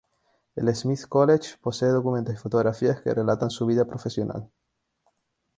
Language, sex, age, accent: Spanish, male, 19-29, España: Islas Canarias